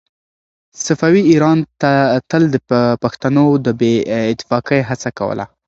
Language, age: Pashto, 19-29